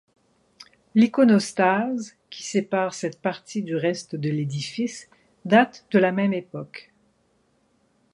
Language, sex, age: French, female, 50-59